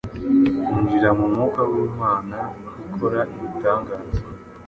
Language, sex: Kinyarwanda, male